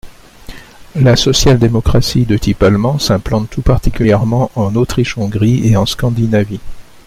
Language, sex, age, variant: French, male, 60-69, Français de métropole